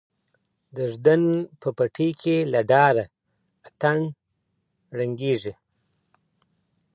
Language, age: Pashto, 30-39